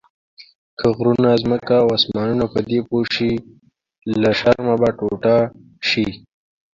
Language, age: Pashto, 19-29